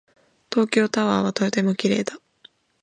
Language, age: Japanese, under 19